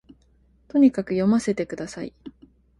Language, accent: Japanese, 標準語